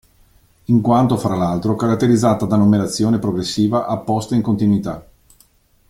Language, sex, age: Italian, male, 40-49